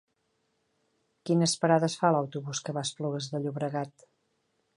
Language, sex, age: Catalan, female, 50-59